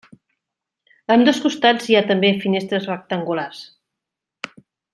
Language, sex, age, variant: Catalan, female, 50-59, Central